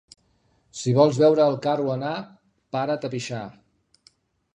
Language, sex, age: Catalan, male, 50-59